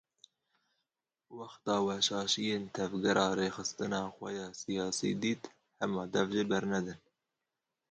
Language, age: Kurdish, 19-29